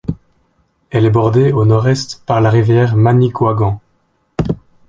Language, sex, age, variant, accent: French, male, 19-29, Français d'Europe, Français de Belgique